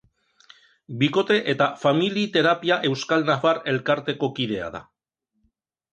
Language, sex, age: Basque, male, 50-59